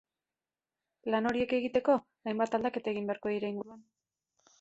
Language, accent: Basque, Mendebalekoa (Araba, Bizkaia, Gipuzkoako mendebaleko herri batzuk)